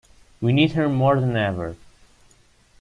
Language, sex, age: English, male, under 19